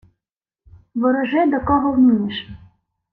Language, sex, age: Ukrainian, female, 19-29